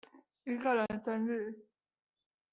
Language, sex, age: Chinese, female, 19-29